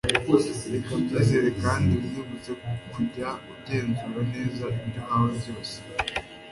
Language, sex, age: Kinyarwanda, male, under 19